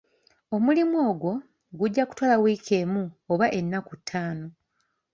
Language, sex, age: Ganda, female, 19-29